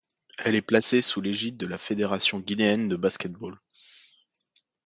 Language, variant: French, Français de métropole